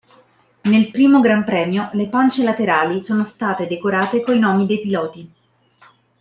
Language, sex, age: Italian, female, 30-39